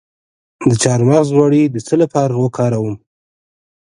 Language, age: Pashto, 19-29